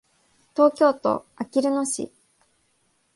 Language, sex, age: Japanese, female, 19-29